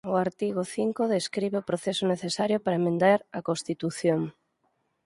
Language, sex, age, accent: Galician, female, 40-49, Oriental (común en zona oriental)